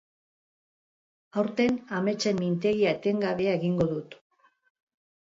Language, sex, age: Basque, female, 50-59